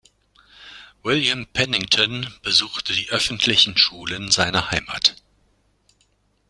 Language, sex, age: German, male, 60-69